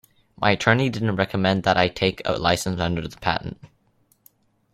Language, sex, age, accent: English, male, under 19, United States English